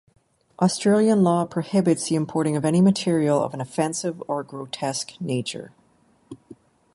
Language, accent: English, Canadian English